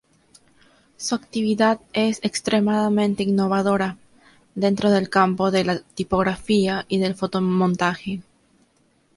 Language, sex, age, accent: Spanish, female, 19-29, Andino-Pacífico: Colombia, Perú, Ecuador, oeste de Bolivia y Venezuela andina